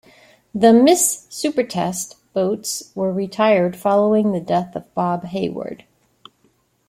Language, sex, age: English, female, 50-59